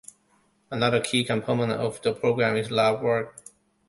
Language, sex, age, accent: English, male, 19-29, Hong Kong English